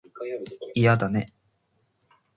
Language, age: Japanese, 19-29